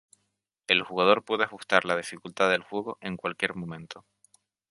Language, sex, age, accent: Spanish, male, 19-29, España: Islas Canarias